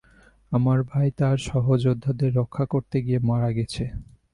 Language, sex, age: Bengali, male, 19-29